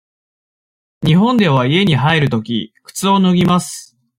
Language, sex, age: Japanese, male, 30-39